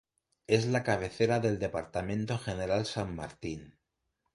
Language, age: Spanish, 40-49